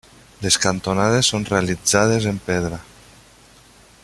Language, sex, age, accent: Catalan, male, 50-59, valencià